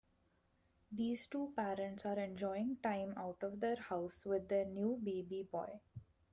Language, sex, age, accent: English, female, 19-29, India and South Asia (India, Pakistan, Sri Lanka)